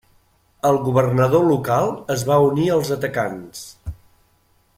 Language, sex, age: Catalan, male, 60-69